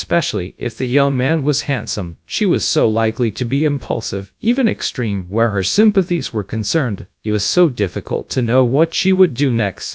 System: TTS, GradTTS